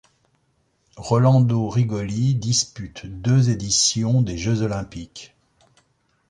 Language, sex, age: French, male, 60-69